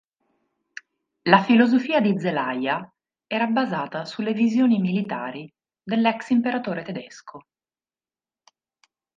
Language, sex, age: Italian, female, 40-49